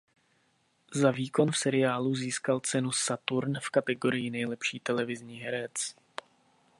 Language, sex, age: Czech, male, 30-39